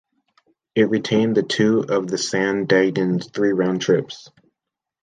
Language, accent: English, United States English